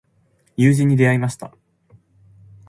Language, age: Japanese, 19-29